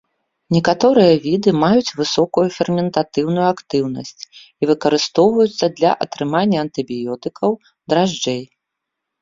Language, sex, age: Belarusian, female, 40-49